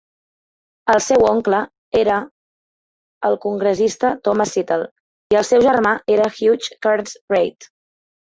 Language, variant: Catalan, Central